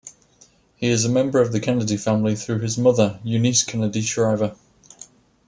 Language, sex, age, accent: English, male, 19-29, England English